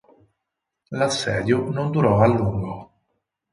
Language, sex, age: Italian, male, 30-39